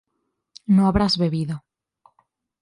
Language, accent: Spanish, España: Centro-Sur peninsular (Madrid, Toledo, Castilla-La Mancha)